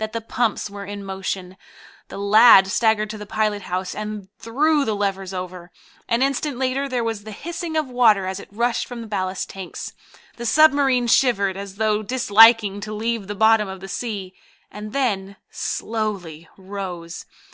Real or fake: real